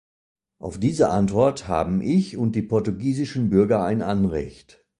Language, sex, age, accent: German, male, 60-69, Deutschland Deutsch